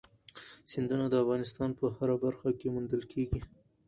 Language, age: Pashto, 19-29